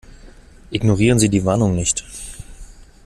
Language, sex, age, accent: German, male, 30-39, Deutschland Deutsch